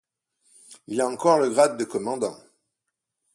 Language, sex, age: French, male, 60-69